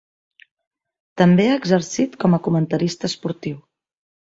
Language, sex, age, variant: Catalan, female, 30-39, Central